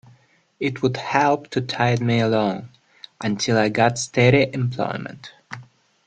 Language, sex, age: English, male, 19-29